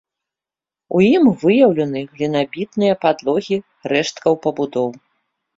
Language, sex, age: Belarusian, female, 40-49